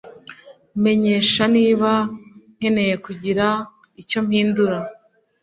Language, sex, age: Kinyarwanda, female, 19-29